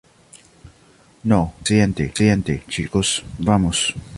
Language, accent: Spanish, Andino-Pacífico: Colombia, Perú, Ecuador, oeste de Bolivia y Venezuela andina